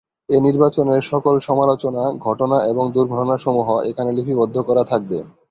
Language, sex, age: Bengali, male, 19-29